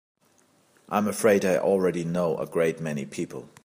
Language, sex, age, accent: English, male, 40-49, England English